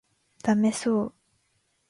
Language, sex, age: Japanese, female, 19-29